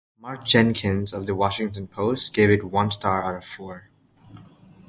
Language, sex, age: English, male, under 19